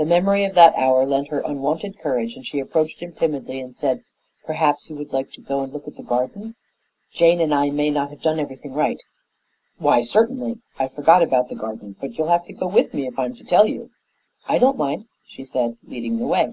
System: none